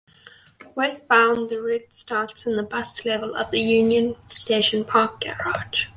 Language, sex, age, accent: English, female, 19-29, Southern African (South Africa, Zimbabwe, Namibia)